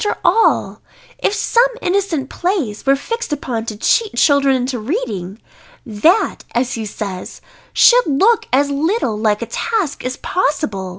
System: none